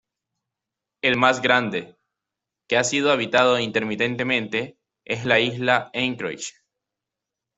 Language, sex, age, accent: Spanish, male, 19-29, Andino-Pacífico: Colombia, Perú, Ecuador, oeste de Bolivia y Venezuela andina